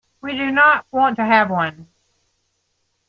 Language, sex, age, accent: English, female, 40-49, United States English